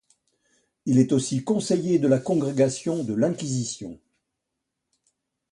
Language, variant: French, Français de métropole